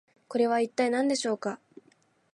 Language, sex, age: Japanese, female, 19-29